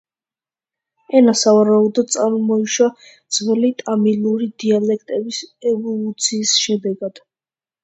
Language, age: Georgian, under 19